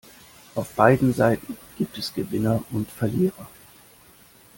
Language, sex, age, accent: German, male, 30-39, Deutschland Deutsch